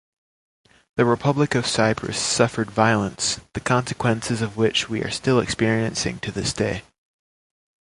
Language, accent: English, United States English